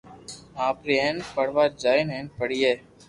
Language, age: Loarki, under 19